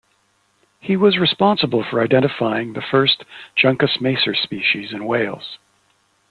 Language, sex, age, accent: English, male, 60-69, Canadian English